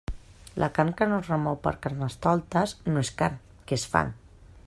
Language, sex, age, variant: Catalan, female, 40-49, Central